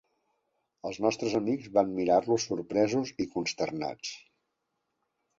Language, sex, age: Catalan, female, 60-69